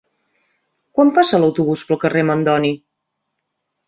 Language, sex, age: Catalan, female, 40-49